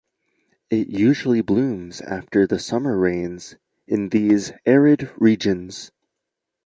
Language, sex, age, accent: English, male, under 19, United States English